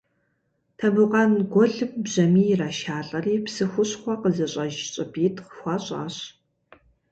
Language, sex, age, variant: Kabardian, female, 40-49, Адыгэбзэ (Къэбэрдей, Кирил, Урысей)